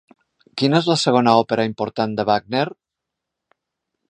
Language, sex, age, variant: Catalan, male, 60-69, Central